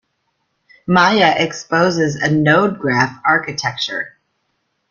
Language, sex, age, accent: English, female, 40-49, United States English